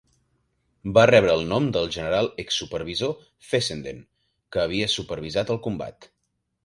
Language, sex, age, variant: Catalan, male, 19-29, Nord-Occidental